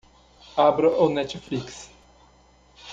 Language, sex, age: Portuguese, male, 50-59